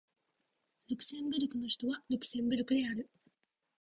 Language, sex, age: Japanese, female, 19-29